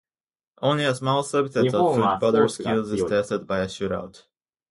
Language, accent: English, United States English